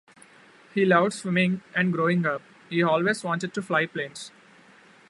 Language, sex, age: English, male, 19-29